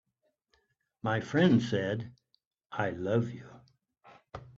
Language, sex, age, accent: English, male, 60-69, United States English